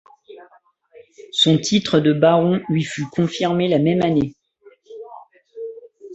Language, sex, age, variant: French, male, 30-39, Français de métropole